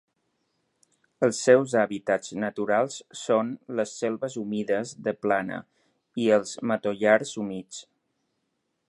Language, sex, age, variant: Catalan, male, 50-59, Balear